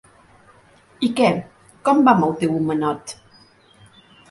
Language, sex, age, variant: Catalan, female, 50-59, Central